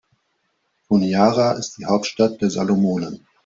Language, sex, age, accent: German, male, 40-49, Deutschland Deutsch